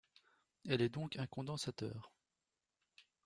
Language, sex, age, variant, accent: French, male, 30-39, Français d'Europe, Français de Belgique